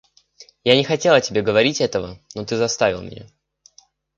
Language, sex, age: Russian, male, 19-29